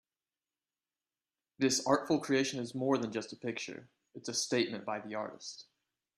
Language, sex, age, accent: English, male, 19-29, United States English